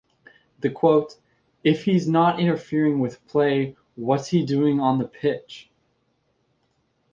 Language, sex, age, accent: English, male, 19-29, United States English